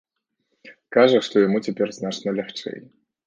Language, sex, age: Belarusian, male, 19-29